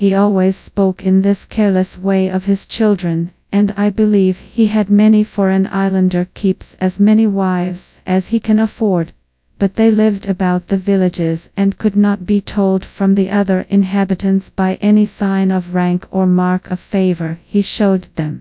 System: TTS, FastPitch